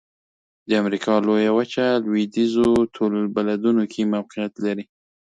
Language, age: Pashto, 30-39